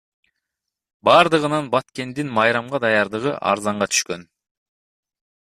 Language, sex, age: Kyrgyz, male, 30-39